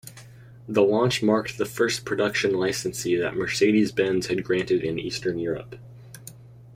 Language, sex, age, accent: English, male, under 19, United States English